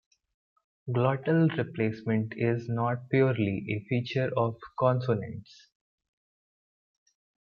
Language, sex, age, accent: English, male, 30-39, India and South Asia (India, Pakistan, Sri Lanka)